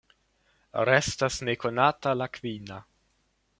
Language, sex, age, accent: Esperanto, male, 19-29, Internacia